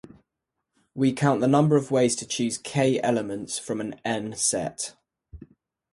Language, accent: English, England English